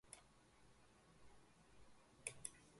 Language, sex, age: Basque, female, 50-59